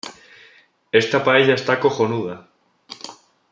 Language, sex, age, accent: Spanish, male, 19-29, España: Centro-Sur peninsular (Madrid, Toledo, Castilla-La Mancha)